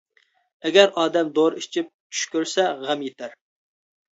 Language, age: Uyghur, 19-29